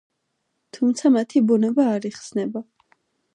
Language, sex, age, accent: Georgian, female, under 19, მშვიდი